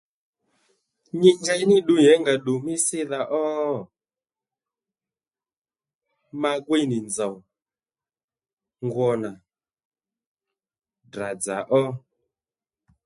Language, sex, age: Lendu, male, 30-39